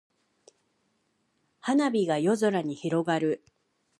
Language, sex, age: Japanese, female, 60-69